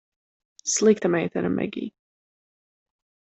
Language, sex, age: Latvian, female, under 19